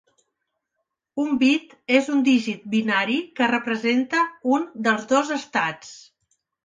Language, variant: Catalan, Central